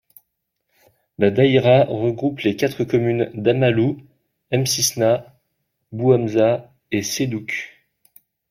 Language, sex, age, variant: French, male, 30-39, Français de métropole